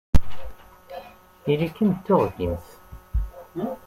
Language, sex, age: Kabyle, male, 19-29